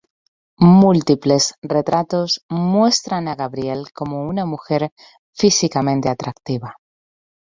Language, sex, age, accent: Spanish, female, 30-39, España: Centro-Sur peninsular (Madrid, Toledo, Castilla-La Mancha)